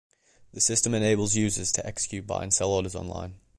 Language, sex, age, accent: English, male, under 19, England English